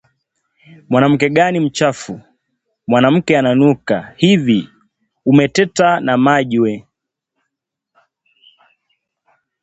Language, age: Swahili, 19-29